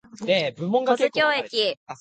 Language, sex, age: Japanese, female, 19-29